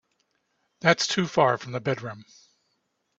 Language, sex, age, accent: English, male, 70-79, United States English